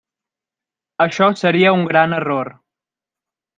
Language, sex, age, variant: Catalan, male, 19-29, Central